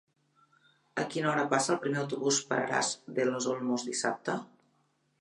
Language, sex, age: Catalan, female, 40-49